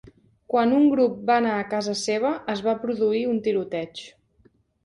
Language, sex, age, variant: Catalan, female, 19-29, Central